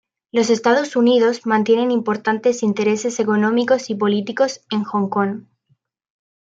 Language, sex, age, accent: Spanish, female, 19-29, España: Sur peninsular (Andalucia, Extremadura, Murcia)